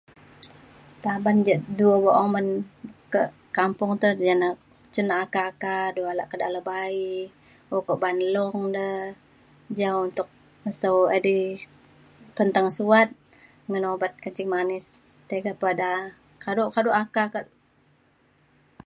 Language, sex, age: Mainstream Kenyah, female, 40-49